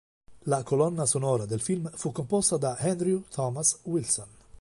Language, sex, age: Italian, male, 50-59